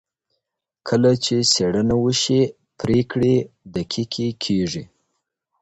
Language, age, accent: Pashto, 19-29, معیاري پښتو